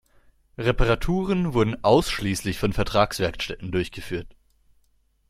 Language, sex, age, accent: German, male, 19-29, Deutschland Deutsch